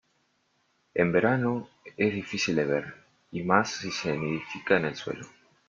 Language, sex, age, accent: Spanish, male, 19-29, Rioplatense: Argentina, Uruguay, este de Bolivia, Paraguay